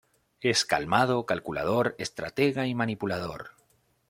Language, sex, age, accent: Spanish, male, 30-39, España: Norte peninsular (Asturias, Castilla y León, Cantabria, País Vasco, Navarra, Aragón, La Rioja, Guadalajara, Cuenca)